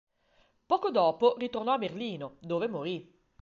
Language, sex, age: Italian, female, 50-59